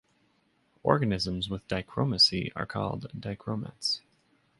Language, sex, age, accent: English, male, 30-39, United States English